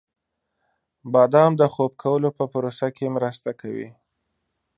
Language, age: Pashto, 19-29